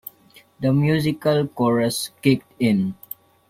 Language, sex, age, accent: English, male, under 19, India and South Asia (India, Pakistan, Sri Lanka)